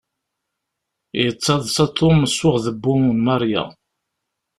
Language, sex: Kabyle, male